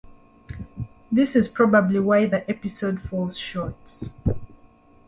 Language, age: English, 19-29